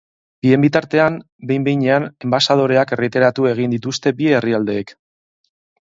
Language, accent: Basque, Mendebalekoa (Araba, Bizkaia, Gipuzkoako mendebaleko herri batzuk)